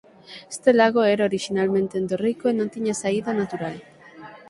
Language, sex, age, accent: Galician, female, 19-29, Atlántico (seseo e gheada); Normativo (estándar)